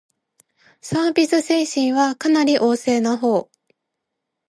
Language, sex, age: Japanese, female, 19-29